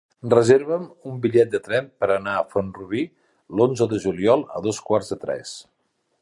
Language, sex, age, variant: Catalan, male, 50-59, Central